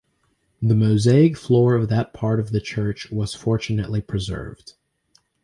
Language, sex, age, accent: English, male, under 19, United States English